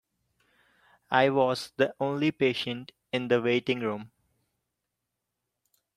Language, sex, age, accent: English, male, 19-29, India and South Asia (India, Pakistan, Sri Lanka)